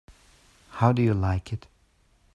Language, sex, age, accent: English, male, 40-49, United States English